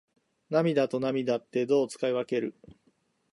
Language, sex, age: Japanese, male, 40-49